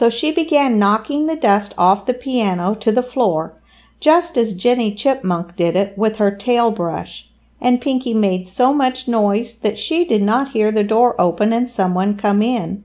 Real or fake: real